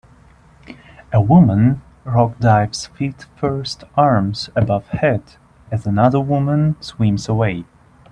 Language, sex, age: English, male, 19-29